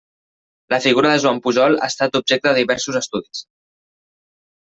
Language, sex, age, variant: Catalan, male, 19-29, Central